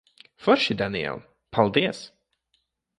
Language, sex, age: Latvian, male, 19-29